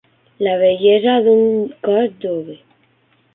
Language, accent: Catalan, valencià